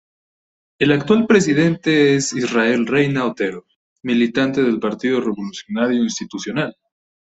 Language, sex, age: Spanish, male, 19-29